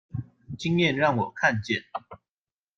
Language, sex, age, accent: Chinese, male, 19-29, 出生地：高雄市